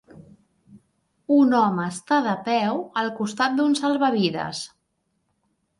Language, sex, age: Catalan, female, 40-49